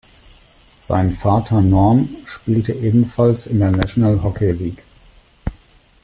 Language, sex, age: German, male, 40-49